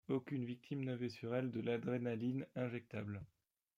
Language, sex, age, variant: French, male, 19-29, Français de métropole